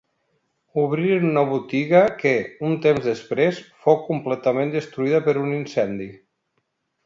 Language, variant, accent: Catalan, Nord-Occidental, nord-occidental